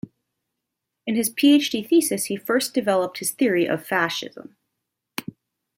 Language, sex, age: English, female, 19-29